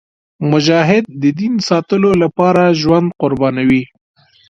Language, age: Pashto, 19-29